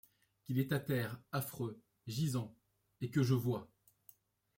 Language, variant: French, Français de métropole